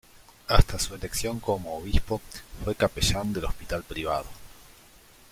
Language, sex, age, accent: Spanish, male, 40-49, Rioplatense: Argentina, Uruguay, este de Bolivia, Paraguay